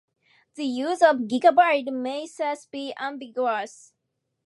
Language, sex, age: English, female, 19-29